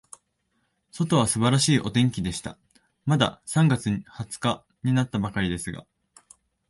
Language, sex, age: Japanese, male, 19-29